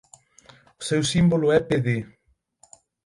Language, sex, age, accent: Galician, male, 19-29, Atlántico (seseo e gheada); Normativo (estándar)